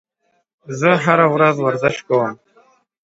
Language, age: Pashto, 19-29